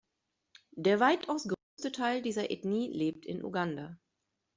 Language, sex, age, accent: German, female, 30-39, Deutschland Deutsch